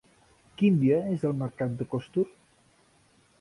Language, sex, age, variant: Catalan, male, 50-59, Central